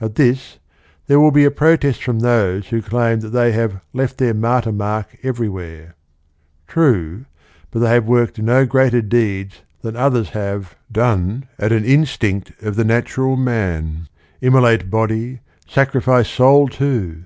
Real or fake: real